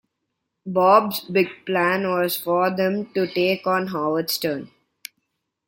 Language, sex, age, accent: English, male, 40-49, India and South Asia (India, Pakistan, Sri Lanka)